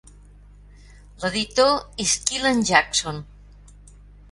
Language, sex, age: Catalan, female, 70-79